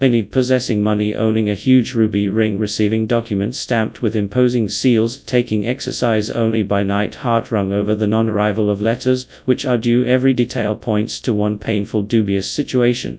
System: TTS, FastPitch